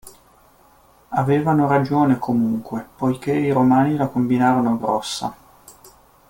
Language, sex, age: Italian, male, 30-39